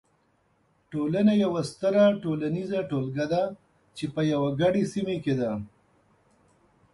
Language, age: Pashto, 50-59